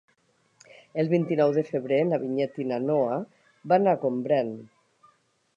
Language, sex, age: Catalan, female, 60-69